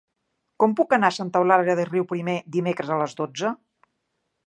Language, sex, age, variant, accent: Catalan, female, 50-59, Central, Barceloní